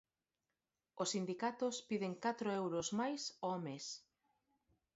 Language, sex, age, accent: Galician, female, 50-59, Normativo (estándar)